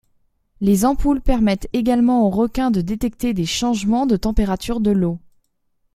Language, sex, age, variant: French, female, 19-29, Français de métropole